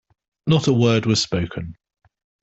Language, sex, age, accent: English, male, 40-49, England English